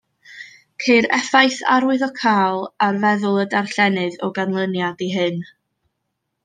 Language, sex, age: Welsh, female, 19-29